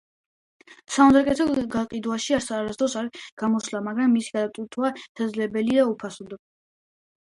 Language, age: Georgian, under 19